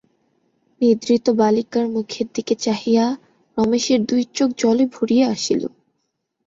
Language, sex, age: Bengali, female, 19-29